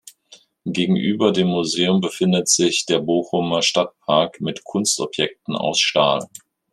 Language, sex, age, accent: German, male, 50-59, Deutschland Deutsch